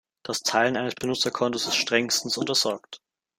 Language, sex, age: German, male, under 19